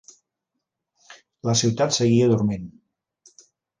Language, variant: Catalan, Central